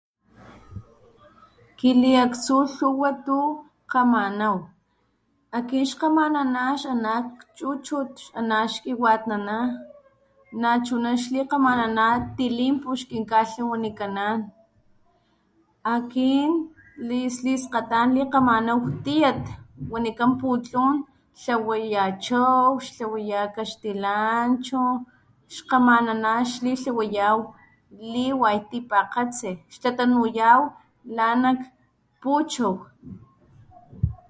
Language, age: Papantla Totonac, 30-39